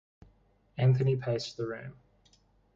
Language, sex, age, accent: English, male, 19-29, Australian English